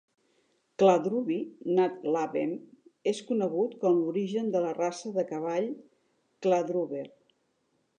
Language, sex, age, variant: Catalan, female, 60-69, Central